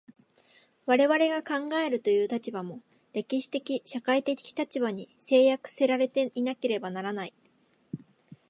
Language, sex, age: Japanese, female, 19-29